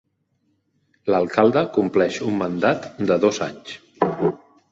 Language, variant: Catalan, Central